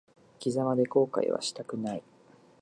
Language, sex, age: Japanese, male, 19-29